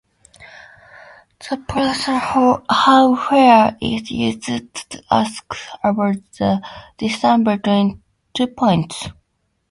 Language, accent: English, United States English